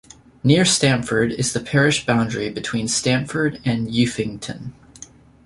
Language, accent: English, United States English